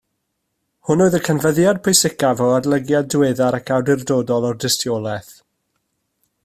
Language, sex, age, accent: Welsh, male, 30-39, Y Deyrnas Unedig Cymraeg